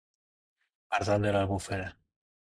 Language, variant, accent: Catalan, Nord-Occidental, nord-occidental